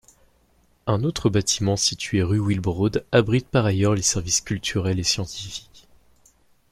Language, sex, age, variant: French, male, under 19, Français de métropole